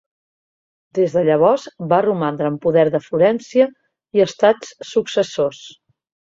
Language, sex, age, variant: Catalan, female, 40-49, Central